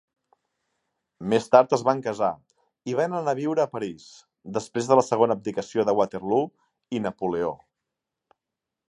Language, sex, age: Catalan, male, 40-49